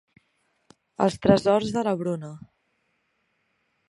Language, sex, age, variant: Catalan, female, 19-29, Central